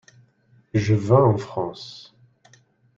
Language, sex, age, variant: French, male, 50-59, Français de métropole